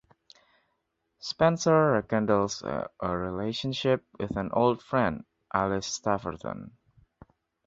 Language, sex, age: English, male, under 19